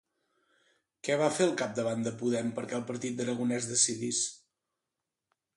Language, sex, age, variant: Catalan, male, 30-39, Septentrional